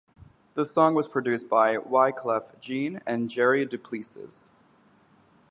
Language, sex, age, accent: English, male, 19-29, United States English